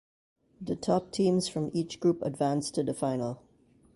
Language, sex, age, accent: English, female, 50-59, West Indies and Bermuda (Bahamas, Bermuda, Jamaica, Trinidad)